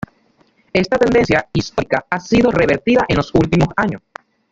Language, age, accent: Spanish, 50-59, Caribe: Cuba, Venezuela, Puerto Rico, República Dominicana, Panamá, Colombia caribeña, México caribeño, Costa del golfo de México